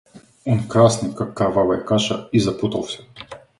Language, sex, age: Russian, male, 40-49